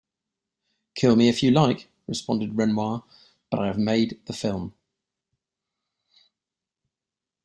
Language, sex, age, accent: English, male, 40-49, England English